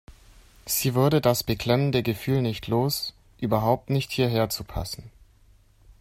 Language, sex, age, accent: German, male, 19-29, Deutschland Deutsch